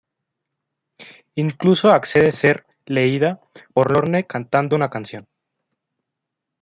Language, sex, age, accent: Spanish, male, 19-29, México